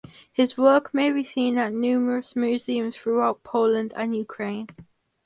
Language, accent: English, England English